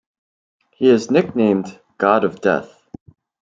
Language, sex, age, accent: English, male, 19-29, United States English